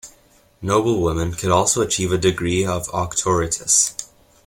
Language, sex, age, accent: English, male, under 19, United States English